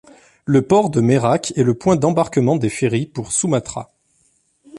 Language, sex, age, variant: French, male, 30-39, Français de métropole